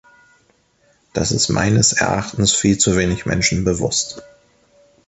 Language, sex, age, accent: German, male, 19-29, Deutschland Deutsch